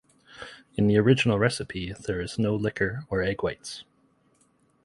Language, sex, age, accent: English, male, 30-39, Canadian English